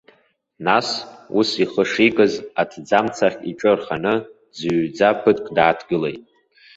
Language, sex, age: Abkhazian, male, under 19